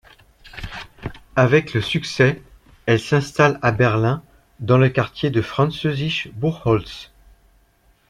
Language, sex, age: French, male, 50-59